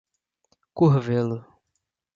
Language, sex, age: Portuguese, male, 19-29